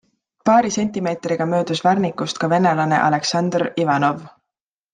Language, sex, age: Estonian, female, 19-29